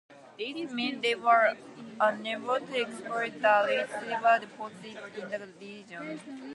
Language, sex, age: English, female, 19-29